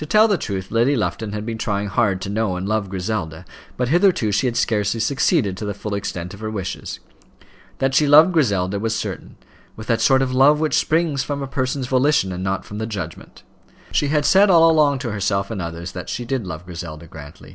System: none